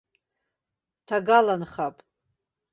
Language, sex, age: Abkhazian, female, 50-59